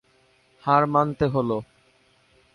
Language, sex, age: Bengali, male, 19-29